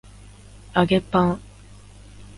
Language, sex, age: Japanese, female, 19-29